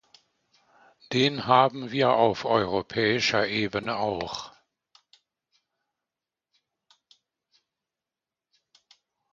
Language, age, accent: German, 70-79, Deutschland Deutsch